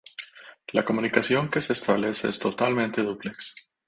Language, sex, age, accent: Spanish, male, 30-39, América central